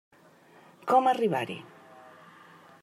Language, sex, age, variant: Catalan, female, 50-59, Central